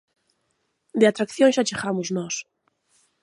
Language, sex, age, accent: Galician, female, 30-39, Central (gheada); Normativo (estándar)